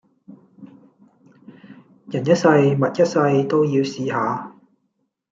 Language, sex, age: Cantonese, male, 40-49